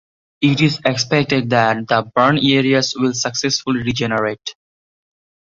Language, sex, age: English, male, 19-29